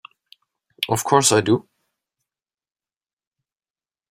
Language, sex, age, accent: English, male, 19-29, United States English